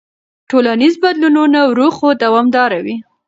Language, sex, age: Pashto, female, under 19